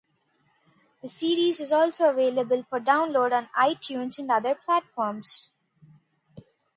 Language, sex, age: English, female, 19-29